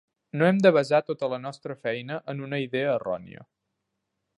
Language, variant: Catalan, Central